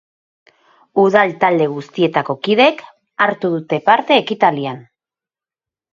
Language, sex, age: Basque, female, 40-49